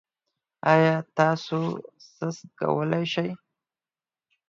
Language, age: Pashto, 19-29